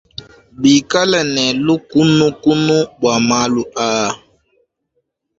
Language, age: Luba-Lulua, 19-29